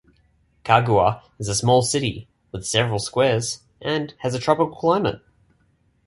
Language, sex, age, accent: English, male, 19-29, Australian English